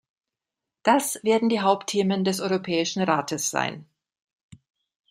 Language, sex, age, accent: German, female, 50-59, Deutschland Deutsch